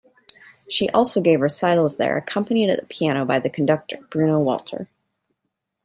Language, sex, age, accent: English, female, 30-39, United States English